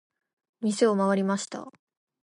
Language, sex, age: Japanese, female, 19-29